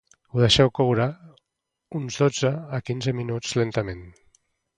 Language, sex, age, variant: Catalan, male, 50-59, Central